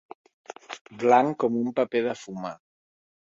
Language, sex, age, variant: Catalan, male, 30-39, Central